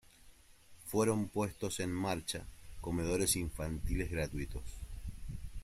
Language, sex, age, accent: Spanish, male, 40-49, Rioplatense: Argentina, Uruguay, este de Bolivia, Paraguay